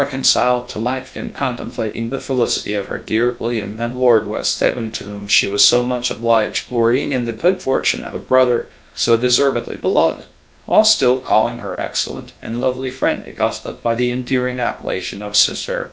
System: TTS, GlowTTS